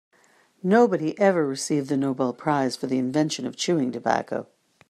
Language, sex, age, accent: English, female, 50-59, Canadian English